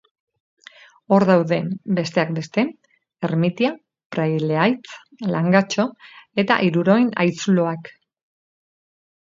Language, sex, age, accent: Basque, female, 50-59, Mendebalekoa (Araba, Bizkaia, Gipuzkoako mendebaleko herri batzuk)